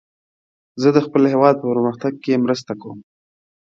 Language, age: Pashto, 19-29